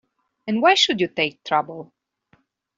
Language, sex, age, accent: English, female, 30-39, United States English